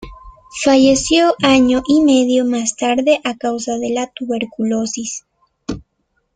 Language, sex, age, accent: Spanish, female, 19-29, América central